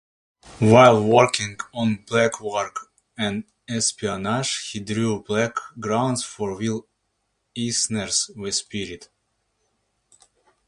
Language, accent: English, Welsh English